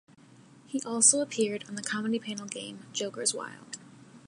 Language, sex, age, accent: English, female, 19-29, United States English